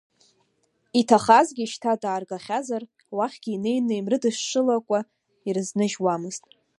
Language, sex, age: Abkhazian, female, 19-29